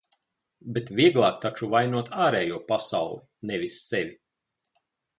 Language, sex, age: Latvian, male, 40-49